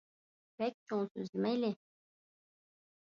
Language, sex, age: Uyghur, female, 19-29